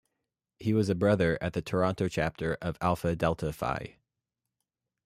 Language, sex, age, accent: English, male, 19-29, United States English